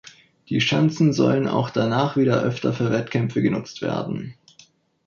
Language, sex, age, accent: German, male, 19-29, Deutschland Deutsch